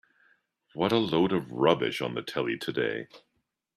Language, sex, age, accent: English, male, 50-59, United States English